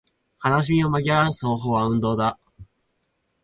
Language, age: Japanese, 19-29